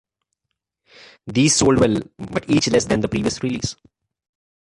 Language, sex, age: English, male, 30-39